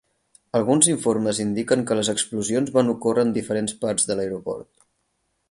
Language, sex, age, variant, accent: Catalan, male, 19-29, Central, Barceloní